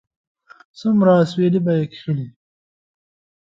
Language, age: Pashto, 19-29